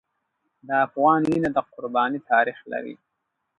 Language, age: Pashto, 30-39